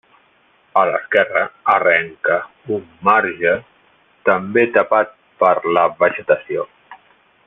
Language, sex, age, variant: Catalan, male, 40-49, Central